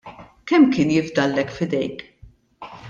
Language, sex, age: Maltese, female, 50-59